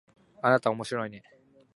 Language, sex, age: Japanese, male, under 19